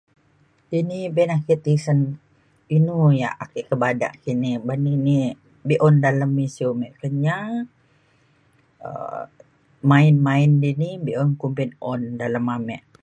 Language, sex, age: Mainstream Kenyah, female, 60-69